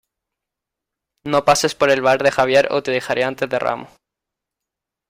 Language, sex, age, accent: Spanish, male, 19-29, España: Sur peninsular (Andalucia, Extremadura, Murcia)